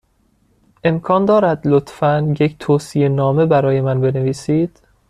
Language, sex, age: Persian, male, 19-29